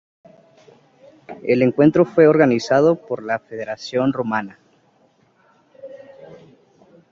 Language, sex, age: Spanish, male, 30-39